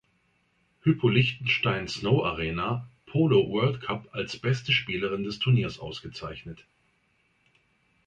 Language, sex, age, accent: German, male, 50-59, Deutschland Deutsch